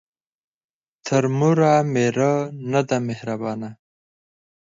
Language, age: Pashto, 30-39